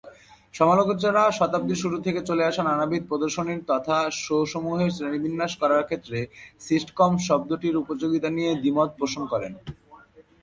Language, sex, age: Bengali, male, 19-29